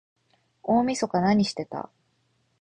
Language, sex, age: Japanese, female, 30-39